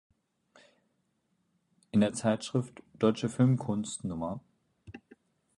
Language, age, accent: German, 19-29, Deutschland Deutsch